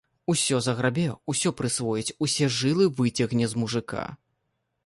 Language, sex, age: Belarusian, male, 30-39